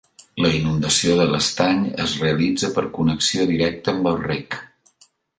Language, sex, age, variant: Catalan, male, 50-59, Central